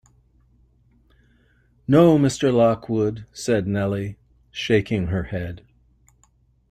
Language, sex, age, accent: English, male, 60-69, United States English